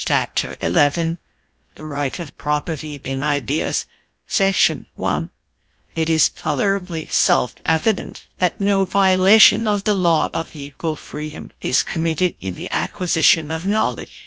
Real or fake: fake